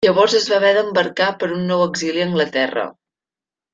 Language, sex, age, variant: Catalan, female, 19-29, Central